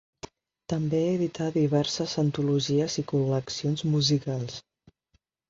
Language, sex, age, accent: Catalan, female, 19-29, aprenent (recent, des del castellà)